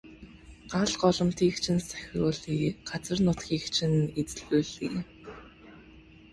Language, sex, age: Mongolian, female, 19-29